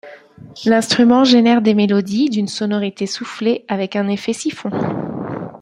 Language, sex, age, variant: French, female, 30-39, Français de métropole